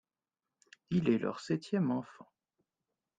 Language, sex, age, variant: French, male, 30-39, Français de métropole